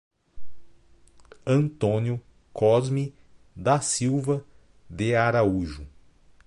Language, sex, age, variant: Portuguese, male, 30-39, Portuguese (Brasil)